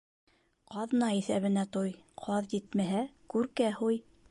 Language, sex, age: Bashkir, female, 50-59